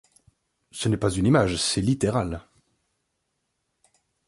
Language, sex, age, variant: French, male, 30-39, Français de métropole